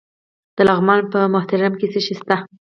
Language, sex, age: Pashto, female, 19-29